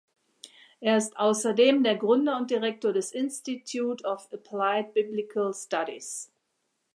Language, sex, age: German, female, 60-69